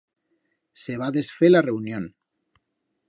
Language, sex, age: Aragonese, male, 40-49